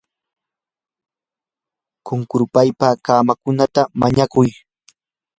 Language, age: Yanahuanca Pasco Quechua, 19-29